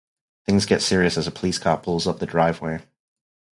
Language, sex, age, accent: English, male, 30-39, England English